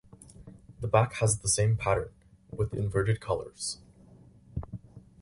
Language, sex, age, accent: English, male, 19-29, Canadian English